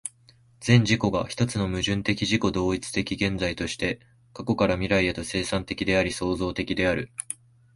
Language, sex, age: Japanese, male, 19-29